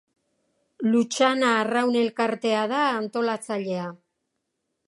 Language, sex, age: Basque, female, 60-69